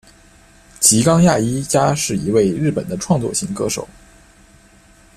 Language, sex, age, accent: Chinese, male, 19-29, 出生地：河南省